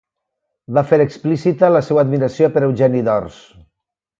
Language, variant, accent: Catalan, Valencià meridional, valencià